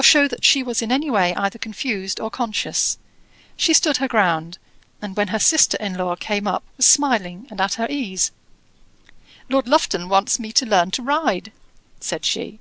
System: none